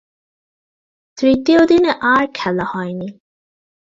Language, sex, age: Bengali, female, 19-29